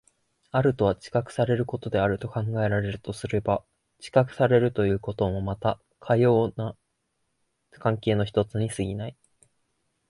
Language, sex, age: Japanese, male, 19-29